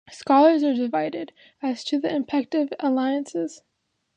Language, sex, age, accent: English, female, under 19, United States English